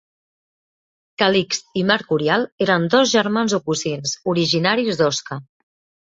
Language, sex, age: Catalan, female, 40-49